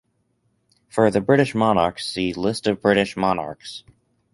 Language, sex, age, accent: English, male, 19-29, United States English